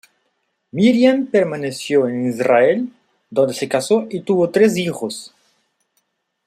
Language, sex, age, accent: Spanish, male, 40-49, España: Sur peninsular (Andalucia, Extremadura, Murcia)